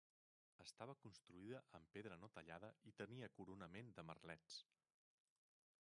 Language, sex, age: Catalan, male, 40-49